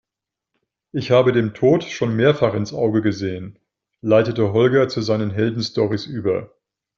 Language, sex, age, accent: German, male, 50-59, Deutschland Deutsch